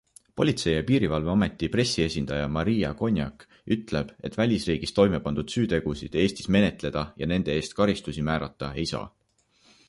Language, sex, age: Estonian, male, 19-29